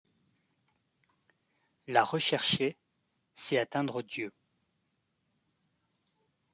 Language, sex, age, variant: French, male, 30-39, Français de métropole